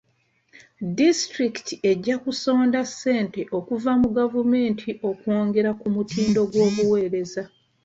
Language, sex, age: Ganda, female, 30-39